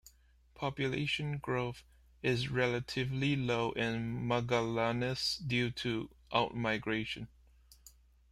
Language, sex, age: English, male, 30-39